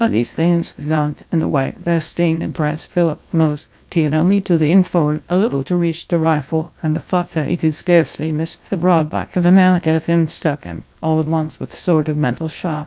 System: TTS, GlowTTS